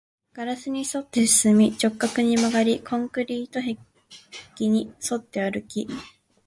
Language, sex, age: Japanese, female, 19-29